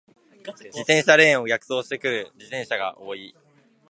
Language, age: Japanese, under 19